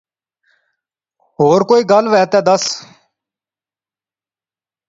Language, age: Pahari-Potwari, 19-29